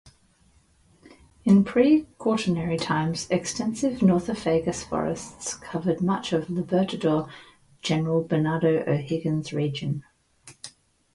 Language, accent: English, Australian English